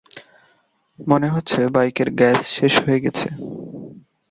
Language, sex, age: Bengali, male, 19-29